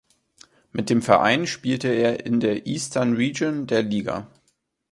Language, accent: German, Deutschland Deutsch